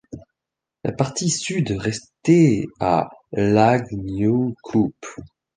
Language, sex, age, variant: French, female, 19-29, Français de métropole